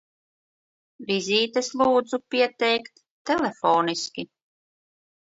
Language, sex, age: Latvian, female, 40-49